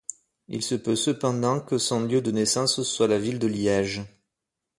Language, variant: French, Français de métropole